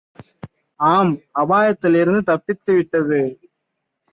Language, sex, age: Tamil, male, 19-29